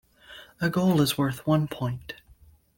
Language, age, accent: English, under 19, United States English